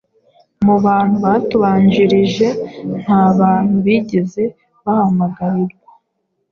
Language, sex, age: Kinyarwanda, female, 19-29